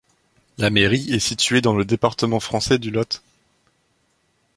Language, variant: French, Français de métropole